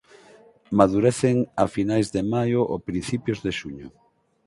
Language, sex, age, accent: Galician, male, 50-59, Normativo (estándar)